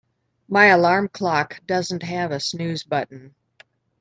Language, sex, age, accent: English, female, 60-69, United States English